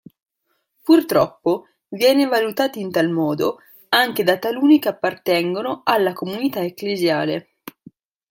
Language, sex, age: Italian, female, 19-29